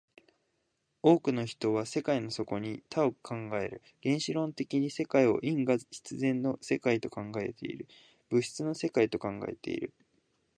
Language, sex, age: Japanese, male, 19-29